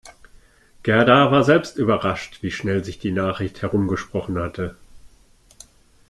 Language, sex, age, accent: German, male, 60-69, Deutschland Deutsch